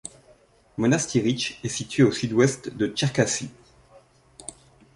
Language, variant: French, Français de métropole